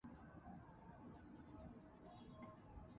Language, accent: English, United States English